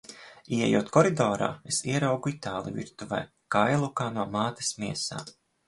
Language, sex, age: Latvian, male, 30-39